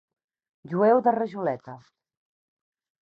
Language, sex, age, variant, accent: Catalan, female, 40-49, Central, Camp de Tarragona